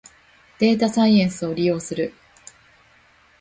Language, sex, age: Japanese, female, 19-29